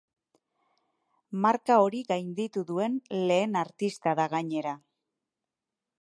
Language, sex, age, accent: Basque, female, 30-39, Erdialdekoa edo Nafarra (Gipuzkoa, Nafarroa)